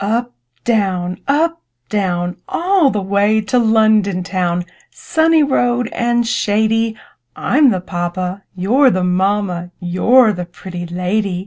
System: none